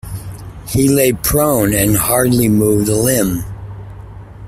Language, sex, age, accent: English, male, 40-49, United States English